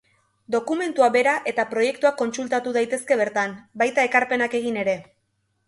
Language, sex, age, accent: Basque, female, 19-29, Erdialdekoa edo Nafarra (Gipuzkoa, Nafarroa)